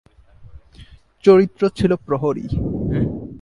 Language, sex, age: Bengali, male, 19-29